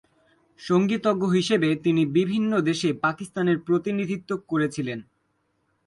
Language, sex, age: Bengali, male, under 19